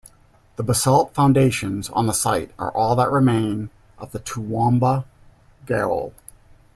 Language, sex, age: English, male, 40-49